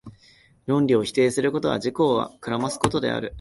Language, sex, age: Japanese, male, 19-29